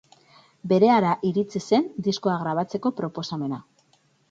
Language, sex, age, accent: Basque, female, 30-39, Mendebalekoa (Araba, Bizkaia, Gipuzkoako mendebaleko herri batzuk)